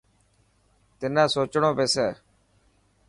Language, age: Dhatki, 30-39